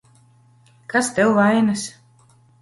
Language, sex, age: Latvian, female, 50-59